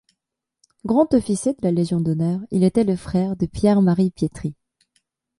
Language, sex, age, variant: French, female, 19-29, Français de métropole